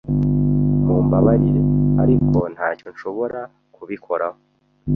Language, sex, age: Kinyarwanda, male, 19-29